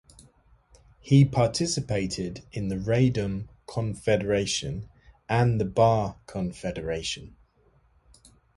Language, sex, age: English, male, 40-49